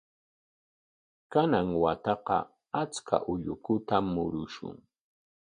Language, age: Corongo Ancash Quechua, 50-59